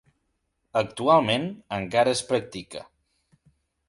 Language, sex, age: Catalan, male, 19-29